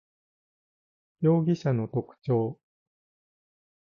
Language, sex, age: Japanese, male, 60-69